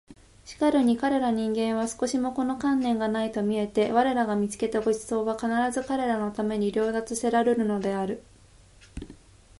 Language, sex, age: Japanese, female, 19-29